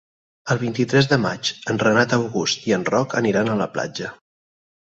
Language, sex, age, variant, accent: Catalan, male, 30-39, Central, Barcelona